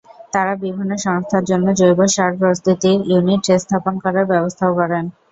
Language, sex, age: Bengali, female, 19-29